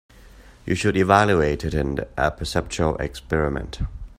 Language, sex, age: English, male, 19-29